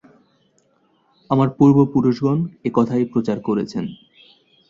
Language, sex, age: Bengali, male, 19-29